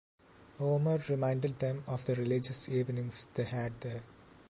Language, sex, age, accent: English, male, under 19, India and South Asia (India, Pakistan, Sri Lanka)